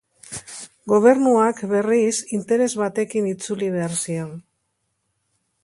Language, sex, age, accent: Basque, female, 60-69, Mendebalekoa (Araba, Bizkaia, Gipuzkoako mendebaleko herri batzuk)